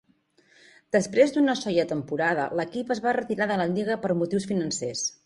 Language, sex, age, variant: Catalan, female, 40-49, Central